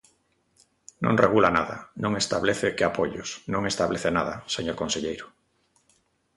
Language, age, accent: Galician, 50-59, Atlántico (seseo e gheada)